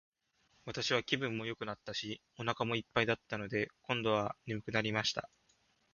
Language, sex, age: Japanese, male, 19-29